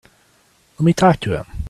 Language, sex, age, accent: English, male, 40-49, United States English